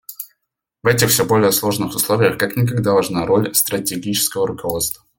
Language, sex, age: Russian, male, under 19